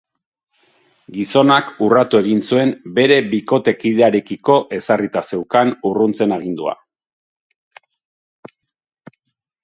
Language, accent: Basque, Erdialdekoa edo Nafarra (Gipuzkoa, Nafarroa)